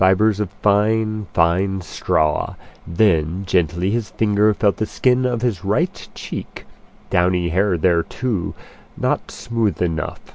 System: none